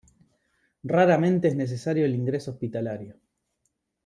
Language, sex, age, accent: Spanish, male, 30-39, Rioplatense: Argentina, Uruguay, este de Bolivia, Paraguay